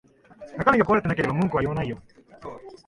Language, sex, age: Japanese, male, 19-29